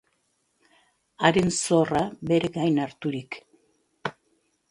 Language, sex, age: Basque, female, 50-59